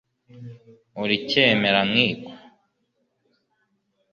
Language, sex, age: Kinyarwanda, male, 19-29